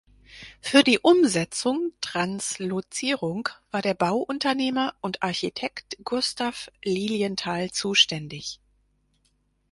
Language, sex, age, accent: German, female, 30-39, Deutschland Deutsch